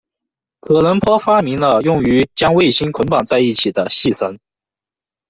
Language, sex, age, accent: Chinese, male, under 19, 出生地：四川省